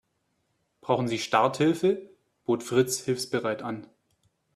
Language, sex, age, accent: German, male, 19-29, Deutschland Deutsch